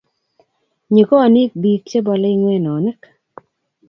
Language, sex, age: Kalenjin, female, 19-29